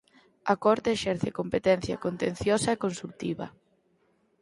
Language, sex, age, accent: Galician, female, 19-29, Central (gheada)